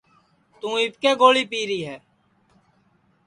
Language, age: Sansi, 19-29